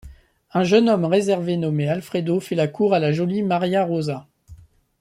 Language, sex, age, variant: French, male, 30-39, Français de métropole